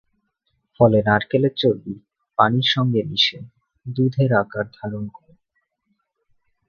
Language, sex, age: Bengali, male, 19-29